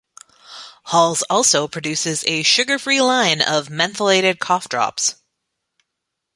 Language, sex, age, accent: English, female, 30-39, Canadian English